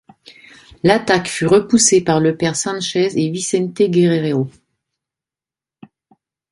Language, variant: French, Français de métropole